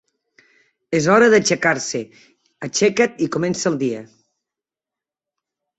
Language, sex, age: Catalan, male, 60-69